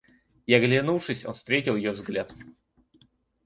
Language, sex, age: Russian, male, 19-29